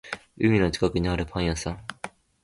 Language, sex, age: Japanese, male, 19-29